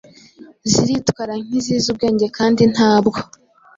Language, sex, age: Kinyarwanda, female, 19-29